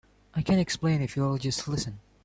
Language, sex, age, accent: English, male, under 19, Singaporean English